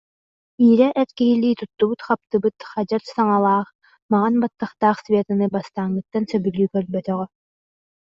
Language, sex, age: Yakut, female, under 19